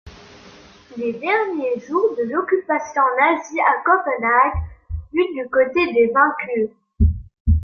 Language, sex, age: French, female, 19-29